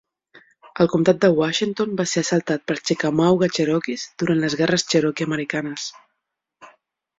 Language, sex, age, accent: Catalan, female, 30-39, Barceloní